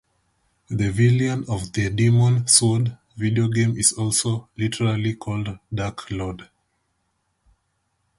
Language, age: English, 19-29